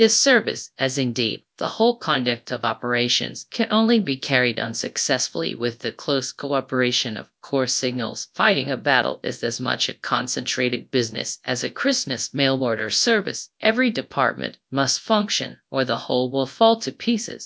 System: TTS, GradTTS